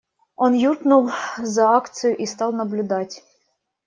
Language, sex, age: Russian, female, 19-29